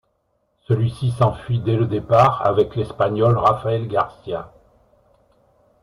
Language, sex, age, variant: French, male, 60-69, Français de métropole